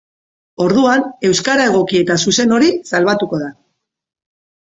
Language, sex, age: Basque, female, 40-49